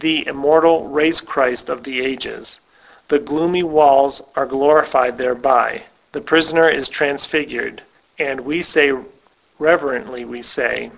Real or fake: real